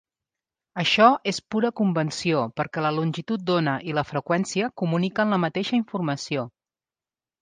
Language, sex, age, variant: Catalan, female, 40-49, Central